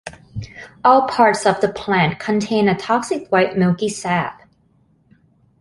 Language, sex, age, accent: English, female, 19-29, United States English